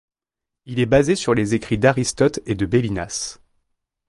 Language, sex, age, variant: French, male, 30-39, Français de métropole